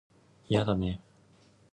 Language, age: Japanese, 19-29